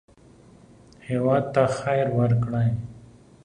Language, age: Pashto, 40-49